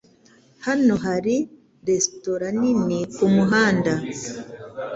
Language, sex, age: Kinyarwanda, female, 40-49